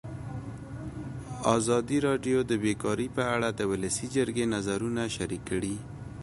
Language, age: Pashto, 19-29